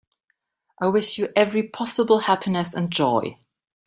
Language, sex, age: English, female, 40-49